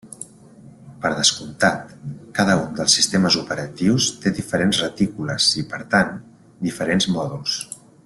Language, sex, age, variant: Catalan, male, 40-49, Central